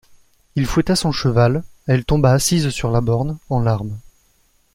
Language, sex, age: French, male, 19-29